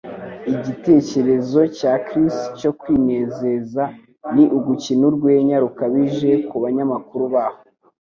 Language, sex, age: Kinyarwanda, male, under 19